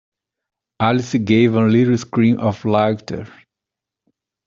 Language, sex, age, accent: English, male, 30-39, United States English